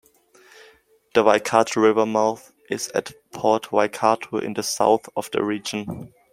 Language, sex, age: English, male, 19-29